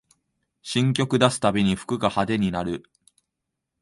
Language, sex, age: Japanese, male, 19-29